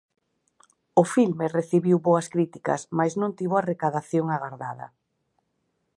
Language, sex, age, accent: Galician, female, 40-49, Oriental (común en zona oriental)